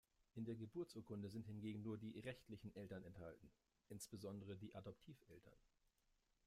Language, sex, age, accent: German, male, 30-39, Deutschland Deutsch